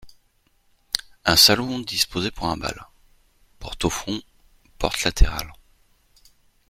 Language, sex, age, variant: French, male, 40-49, Français de métropole